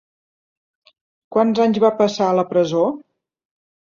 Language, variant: Catalan, Central